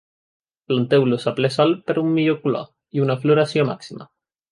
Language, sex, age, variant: Catalan, male, 19-29, Central